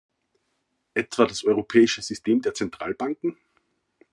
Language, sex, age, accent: German, male, 30-39, Österreichisches Deutsch